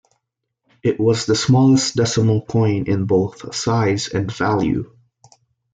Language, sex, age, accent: English, male, under 19, Filipino